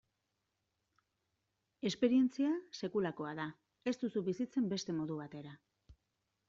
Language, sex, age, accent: Basque, female, 40-49, Mendebalekoa (Araba, Bizkaia, Gipuzkoako mendebaleko herri batzuk)